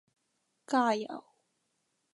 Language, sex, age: Cantonese, female, 19-29